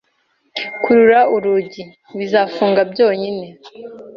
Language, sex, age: Kinyarwanda, female, 19-29